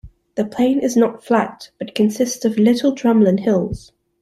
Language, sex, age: English, male, 19-29